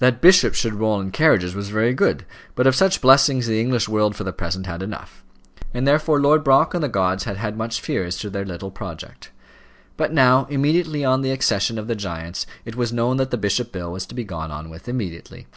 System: none